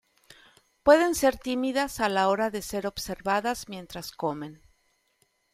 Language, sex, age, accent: Spanish, female, 40-49, México